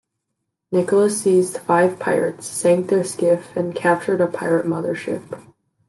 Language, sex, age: English, female, under 19